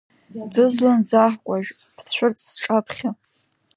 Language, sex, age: Abkhazian, female, under 19